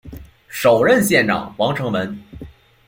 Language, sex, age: Chinese, male, under 19